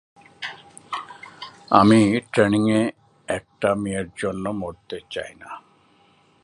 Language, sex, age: Bengali, male, 40-49